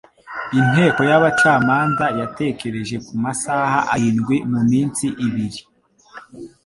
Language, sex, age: Kinyarwanda, male, 19-29